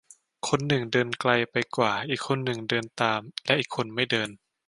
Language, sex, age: Thai, male, under 19